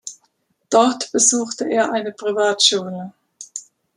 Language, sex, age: German, female, 50-59